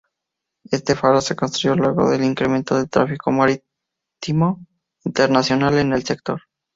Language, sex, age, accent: Spanish, male, 19-29, México